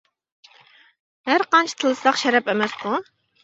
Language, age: Uyghur, 30-39